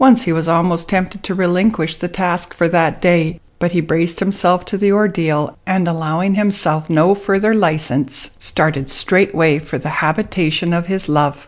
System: none